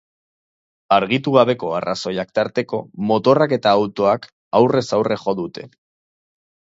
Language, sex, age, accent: Basque, male, 30-39, Mendebalekoa (Araba, Bizkaia, Gipuzkoako mendebaleko herri batzuk)